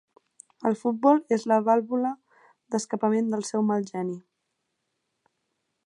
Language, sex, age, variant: Catalan, female, 19-29, Central